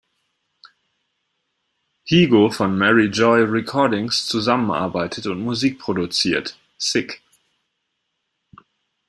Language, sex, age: German, male, 19-29